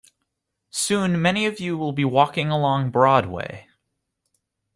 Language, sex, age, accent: English, male, 19-29, United States English